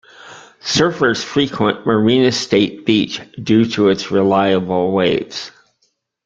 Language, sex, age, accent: English, male, 60-69, United States English